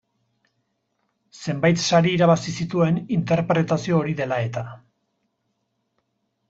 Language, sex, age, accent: Basque, male, 50-59, Erdialdekoa edo Nafarra (Gipuzkoa, Nafarroa)